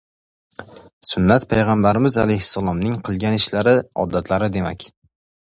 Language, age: Uzbek, 19-29